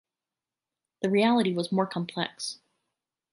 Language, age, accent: English, 30-39, United States English